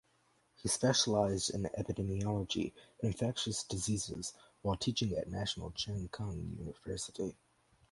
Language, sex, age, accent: English, male, under 19, United States English